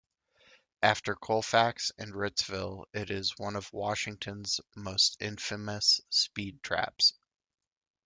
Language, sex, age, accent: English, male, 30-39, United States English